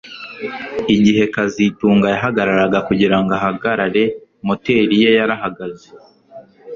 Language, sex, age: Kinyarwanda, male, 19-29